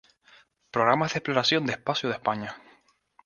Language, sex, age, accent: Spanish, male, 19-29, España: Islas Canarias